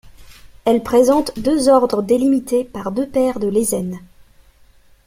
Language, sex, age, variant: French, female, 19-29, Français de métropole